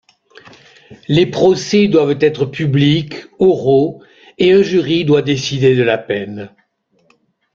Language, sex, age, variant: French, male, 50-59, Français de métropole